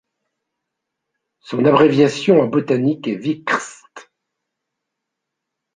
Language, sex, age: French, male, 60-69